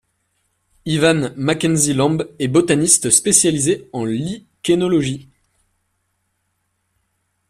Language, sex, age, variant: French, male, 19-29, Français de métropole